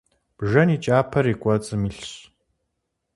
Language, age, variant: Kabardian, 19-29, Адыгэбзэ (Къэбэрдей, Кирил, псоми зэдай)